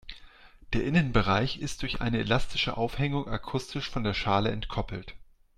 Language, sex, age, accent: German, male, 40-49, Deutschland Deutsch